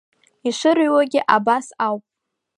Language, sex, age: Abkhazian, female, under 19